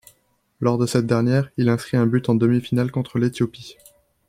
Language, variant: French, Français de métropole